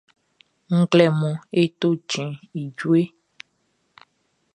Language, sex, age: Baoulé, female, 19-29